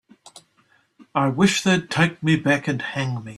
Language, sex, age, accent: English, male, 60-69, New Zealand English